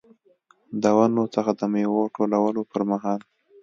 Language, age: Pashto, 19-29